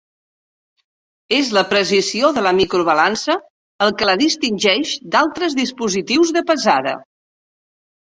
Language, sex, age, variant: Catalan, female, 60-69, Central